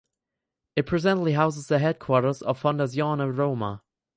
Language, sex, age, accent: English, male, 19-29, United States English